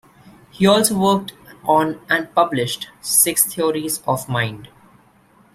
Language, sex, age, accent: English, male, 19-29, India and South Asia (India, Pakistan, Sri Lanka)